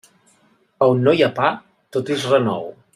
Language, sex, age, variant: Catalan, male, 40-49, Central